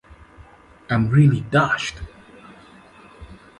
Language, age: English, 50-59